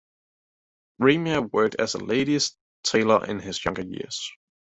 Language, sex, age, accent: English, male, 30-39, United States English